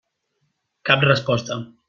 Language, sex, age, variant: Catalan, male, 30-39, Central